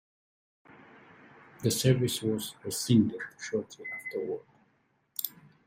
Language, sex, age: English, male, 19-29